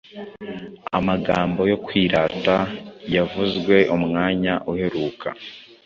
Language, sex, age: Kinyarwanda, male, under 19